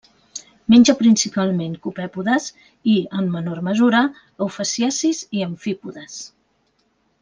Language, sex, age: Catalan, female, 40-49